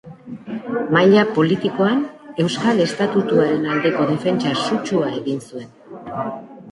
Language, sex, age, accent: Basque, female, 19-29, Mendebalekoa (Araba, Bizkaia, Gipuzkoako mendebaleko herri batzuk)